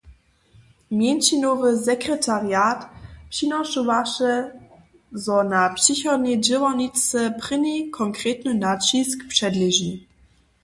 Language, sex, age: Upper Sorbian, female, under 19